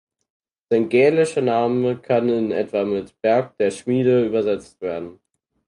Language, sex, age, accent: German, male, under 19, Deutschland Deutsch